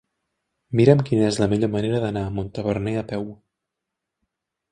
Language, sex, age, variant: Catalan, male, 19-29, Central